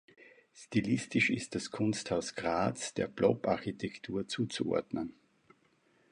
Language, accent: German, Österreichisches Deutsch